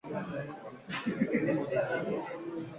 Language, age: English, 19-29